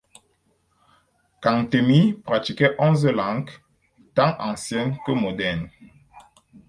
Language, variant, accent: French, Français d'Afrique subsaharienne et des îles africaines, Français du Cameroun